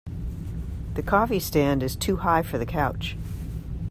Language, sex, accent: English, female, United States English